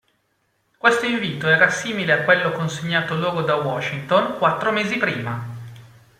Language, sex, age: Italian, male, 40-49